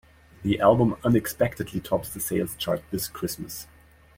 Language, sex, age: English, male, 30-39